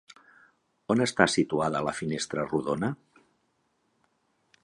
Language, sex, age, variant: Catalan, male, 50-59, Central